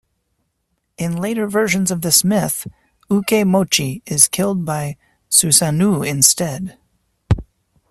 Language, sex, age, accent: English, male, 30-39, United States English